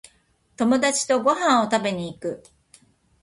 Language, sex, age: Japanese, female, 50-59